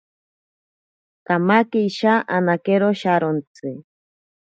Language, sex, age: Ashéninka Perené, female, 30-39